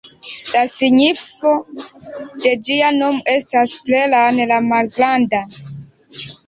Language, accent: Esperanto, Internacia